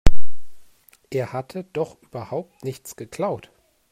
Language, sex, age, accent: German, male, 40-49, Deutschland Deutsch